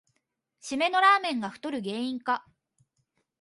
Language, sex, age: Japanese, female, 19-29